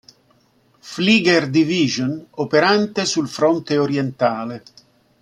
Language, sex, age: Italian, male, 60-69